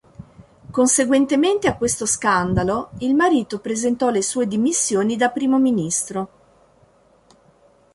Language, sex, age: Italian, female, 50-59